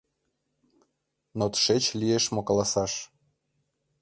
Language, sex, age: Mari, male, 19-29